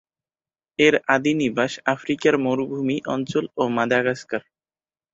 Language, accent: Bengali, Native